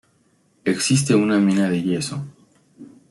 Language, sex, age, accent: Spanish, male, 19-29, México